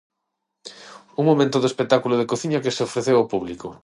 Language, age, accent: Galician, 30-39, Central (gheada); Normativo (estándar); Neofalante